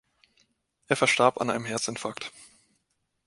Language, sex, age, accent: German, male, 19-29, Deutschland Deutsch